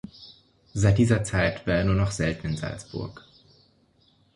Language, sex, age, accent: German, male, 19-29, Deutschland Deutsch